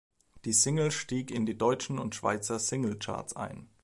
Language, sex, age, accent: German, male, 19-29, Deutschland Deutsch